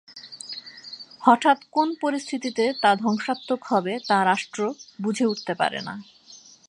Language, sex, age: Bengali, female, 40-49